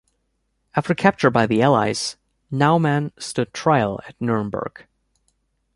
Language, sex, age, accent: English, male, 30-39, United States English